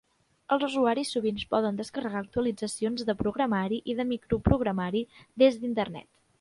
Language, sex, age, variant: Catalan, female, 19-29, Central